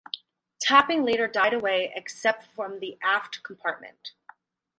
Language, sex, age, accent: English, female, 19-29, United States English